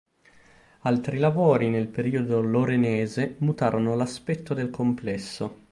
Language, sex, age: Italian, male, 19-29